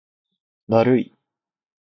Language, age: Japanese, 19-29